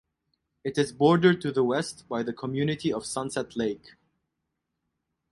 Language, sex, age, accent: English, male, 19-29, United States English